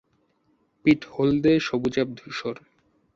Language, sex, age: Bengali, male, 19-29